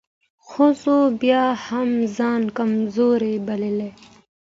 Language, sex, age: Pashto, female, 19-29